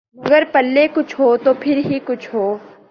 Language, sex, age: Urdu, male, 19-29